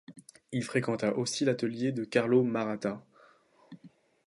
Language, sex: French, male